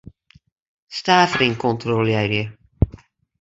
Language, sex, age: Western Frisian, female, 50-59